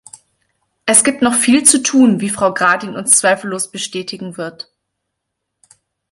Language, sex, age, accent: German, female, 19-29, Deutschland Deutsch